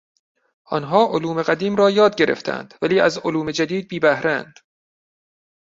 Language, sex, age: Persian, male, 40-49